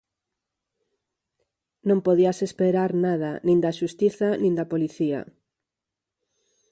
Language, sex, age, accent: Galician, female, 40-49, Normativo (estándar)